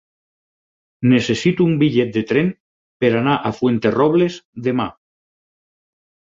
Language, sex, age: Catalan, male, 50-59